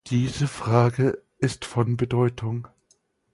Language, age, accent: German, 19-29, Deutschland Deutsch